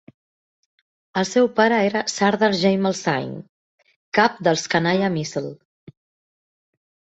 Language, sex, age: Catalan, female, 40-49